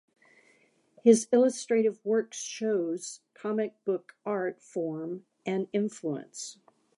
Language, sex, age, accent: English, female, 50-59, United States English